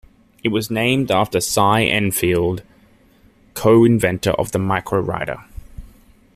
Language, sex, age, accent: English, male, 19-29, Australian English